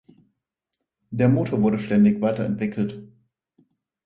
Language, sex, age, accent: German, male, 19-29, Deutschland Deutsch